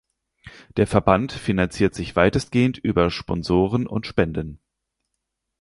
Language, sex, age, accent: German, male, 19-29, Deutschland Deutsch